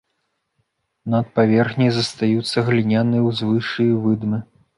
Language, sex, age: Belarusian, male, 30-39